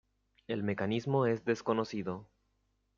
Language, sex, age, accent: Spanish, male, 19-29, Rioplatense: Argentina, Uruguay, este de Bolivia, Paraguay